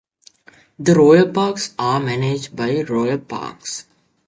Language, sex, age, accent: English, male, 19-29, United States English